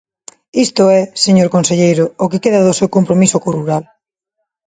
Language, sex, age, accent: Galician, female, 30-39, Neofalante